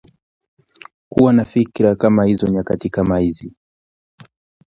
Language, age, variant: Swahili, 19-29, Kiswahili cha Bara ya Tanzania